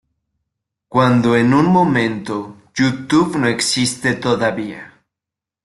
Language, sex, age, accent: Spanish, male, 19-29, México